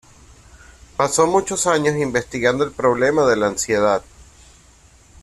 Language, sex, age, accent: Spanish, male, 40-49, Caribe: Cuba, Venezuela, Puerto Rico, República Dominicana, Panamá, Colombia caribeña, México caribeño, Costa del golfo de México